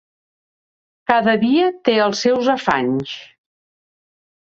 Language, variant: Catalan, Central